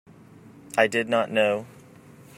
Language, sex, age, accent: English, male, 19-29, United States English